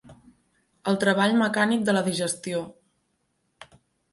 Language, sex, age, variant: Catalan, female, 19-29, Central